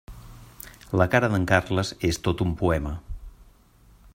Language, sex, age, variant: Catalan, male, 50-59, Central